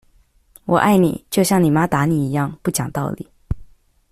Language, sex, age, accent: Chinese, female, 19-29, 出生地：臺北市